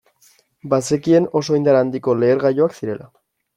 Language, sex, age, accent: Basque, male, 19-29, Erdialdekoa edo Nafarra (Gipuzkoa, Nafarroa)